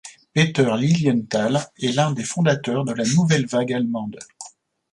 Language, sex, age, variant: French, male, 50-59, Français de métropole